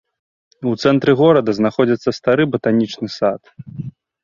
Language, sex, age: Belarusian, male, 19-29